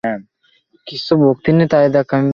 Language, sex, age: Bengali, male, under 19